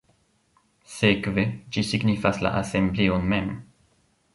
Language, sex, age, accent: Esperanto, male, 19-29, Internacia